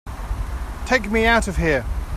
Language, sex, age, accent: English, male, 50-59, England English